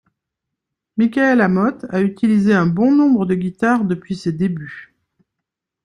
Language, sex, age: French, female, 50-59